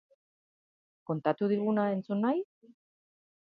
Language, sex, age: Basque, female, 40-49